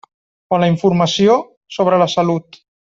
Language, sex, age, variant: Catalan, male, 30-39, Central